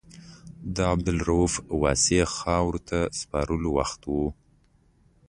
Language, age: Pashto, 19-29